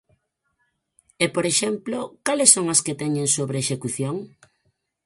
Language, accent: Galician, Normativo (estándar)